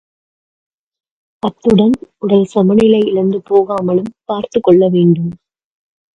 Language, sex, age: Tamil, female, 19-29